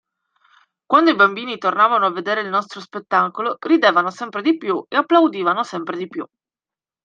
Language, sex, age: Italian, female, 19-29